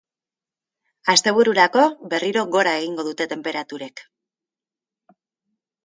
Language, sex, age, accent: Basque, female, 30-39, Erdialdekoa edo Nafarra (Gipuzkoa, Nafarroa)